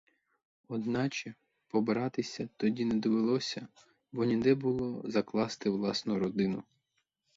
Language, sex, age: Ukrainian, male, 19-29